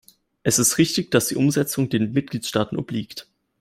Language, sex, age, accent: German, male, 19-29, Deutschland Deutsch